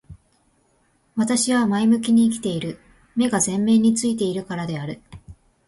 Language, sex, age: Japanese, female, 19-29